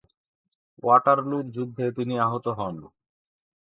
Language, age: Bengali, 30-39